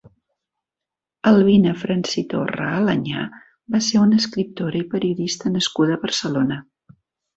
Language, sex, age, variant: Catalan, female, 60-69, Central